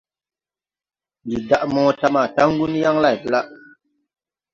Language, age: Tupuri, 19-29